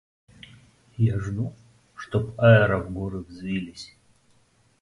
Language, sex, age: Russian, male, 40-49